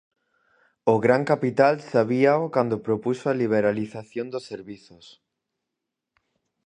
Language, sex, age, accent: Galician, male, 19-29, Normativo (estándar)